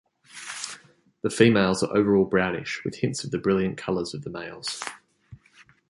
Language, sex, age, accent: English, male, 19-29, Australian English